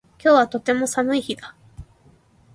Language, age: Japanese, 19-29